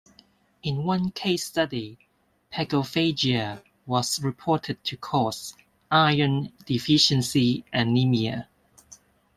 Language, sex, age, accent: English, female, 30-39, Hong Kong English